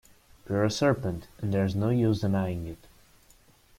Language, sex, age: English, male, under 19